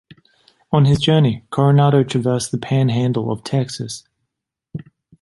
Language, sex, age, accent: English, male, 19-29, Australian English